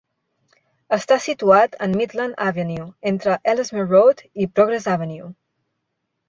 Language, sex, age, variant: Catalan, female, 19-29, Central